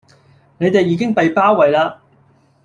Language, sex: Cantonese, male